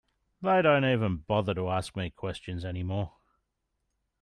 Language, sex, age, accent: English, male, 30-39, Australian English